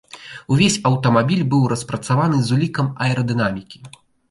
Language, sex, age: Belarusian, male, 19-29